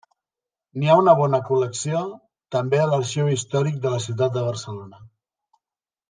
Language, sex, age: Catalan, male, 50-59